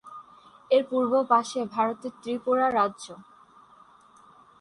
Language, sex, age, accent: Bengali, female, 19-29, Native